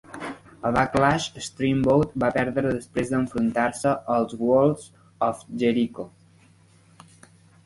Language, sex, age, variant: Catalan, male, 19-29, Central